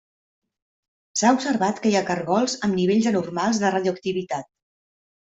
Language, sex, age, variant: Catalan, female, 50-59, Central